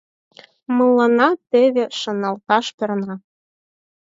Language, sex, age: Mari, female, under 19